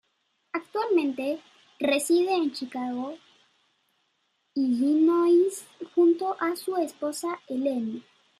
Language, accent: Spanish, México